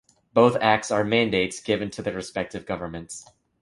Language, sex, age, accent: English, male, 19-29, United States English